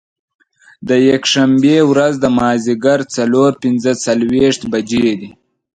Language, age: Pashto, under 19